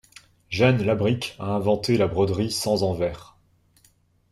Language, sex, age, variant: French, male, 19-29, Français de métropole